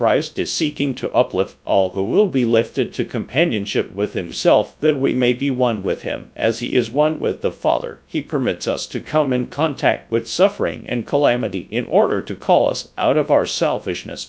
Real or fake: fake